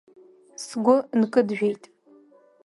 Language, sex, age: Abkhazian, female, under 19